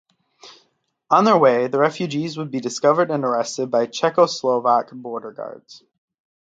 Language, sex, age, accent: English, male, under 19, United States English